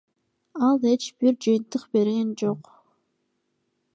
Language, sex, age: Kyrgyz, female, under 19